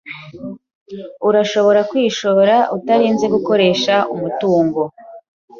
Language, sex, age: Kinyarwanda, female, 19-29